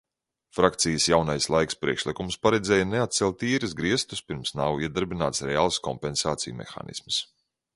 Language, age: Latvian, 30-39